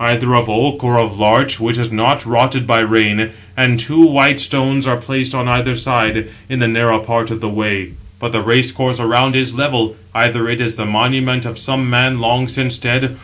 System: none